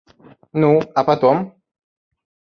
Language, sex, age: Russian, male, under 19